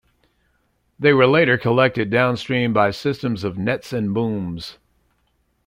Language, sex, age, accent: English, male, 60-69, United States English